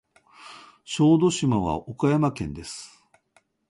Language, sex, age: Japanese, male, 60-69